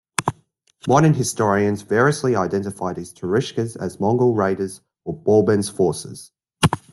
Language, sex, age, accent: English, male, 19-29, Australian English